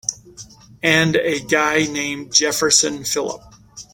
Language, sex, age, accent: English, male, 50-59, United States English